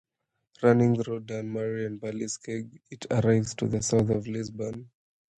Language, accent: English, England English